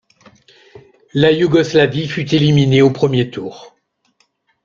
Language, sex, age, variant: French, male, 50-59, Français de métropole